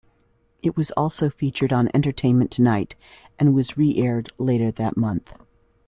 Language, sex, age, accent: English, female, 50-59, United States English